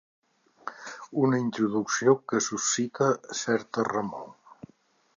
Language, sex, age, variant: Catalan, male, 60-69, Central